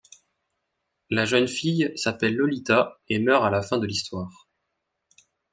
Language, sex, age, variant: French, male, 19-29, Français de métropole